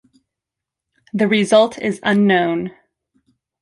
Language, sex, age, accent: English, female, 40-49, United States English